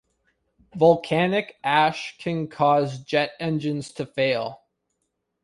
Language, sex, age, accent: English, male, 19-29, Canadian English